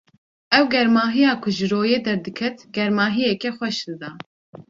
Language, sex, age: Kurdish, female, 19-29